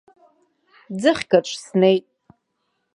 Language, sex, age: Abkhazian, female, 40-49